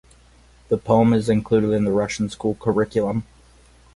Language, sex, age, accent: English, male, 30-39, United States English